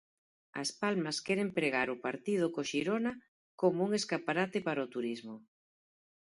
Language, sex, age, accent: Galician, female, 40-49, Normativo (estándar)